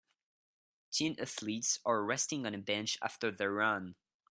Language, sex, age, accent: English, male, under 19, United States English